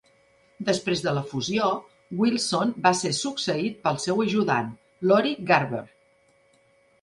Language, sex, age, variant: Catalan, female, 50-59, Central